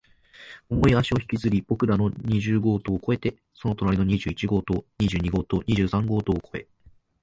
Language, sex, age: Japanese, male, 19-29